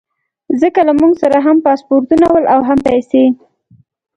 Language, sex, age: Pashto, female, 19-29